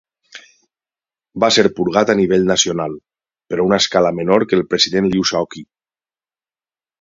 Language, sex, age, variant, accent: Catalan, male, 40-49, Valencià septentrional, valencià